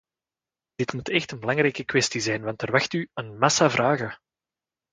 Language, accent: Dutch, Belgisch Nederlands